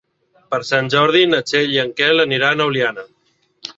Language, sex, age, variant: Catalan, male, 30-39, Central